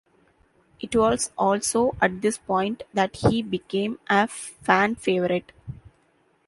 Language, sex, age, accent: English, female, 19-29, India and South Asia (India, Pakistan, Sri Lanka)